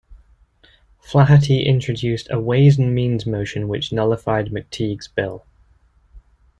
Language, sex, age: English, male, 30-39